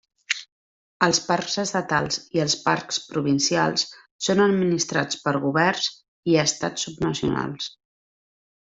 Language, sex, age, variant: Catalan, female, 30-39, Central